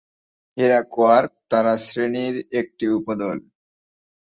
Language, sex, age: Bengali, male, 19-29